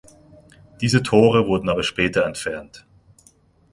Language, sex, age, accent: German, male, 30-39, Schweizerdeutsch